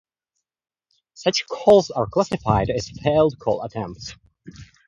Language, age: English, 19-29